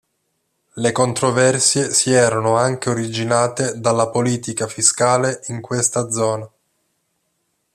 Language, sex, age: Italian, male, 19-29